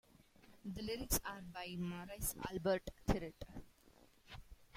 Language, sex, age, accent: English, female, 19-29, India and South Asia (India, Pakistan, Sri Lanka)